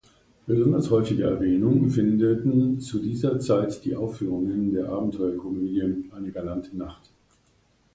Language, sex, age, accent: German, male, 50-59, Deutschland Deutsch